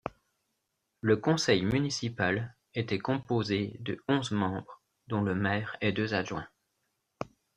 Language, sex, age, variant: French, male, 40-49, Français de métropole